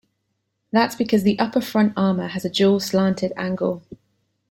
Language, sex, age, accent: English, female, 19-29, England English